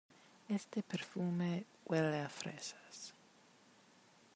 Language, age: Spanish, 19-29